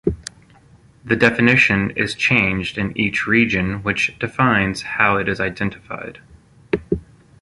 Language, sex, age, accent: English, male, 30-39, United States English